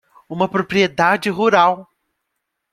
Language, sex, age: Portuguese, male, 19-29